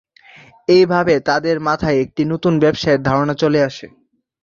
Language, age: Bengali, 19-29